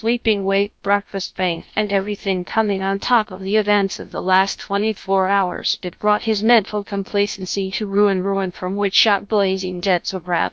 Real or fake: fake